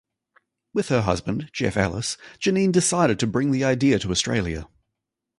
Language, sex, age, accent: English, male, 30-39, New Zealand English